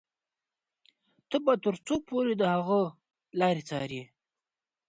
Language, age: Pashto, 19-29